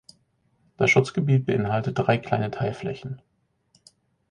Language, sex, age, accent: German, male, 40-49, Deutschland Deutsch